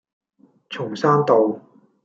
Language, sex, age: Cantonese, male, 40-49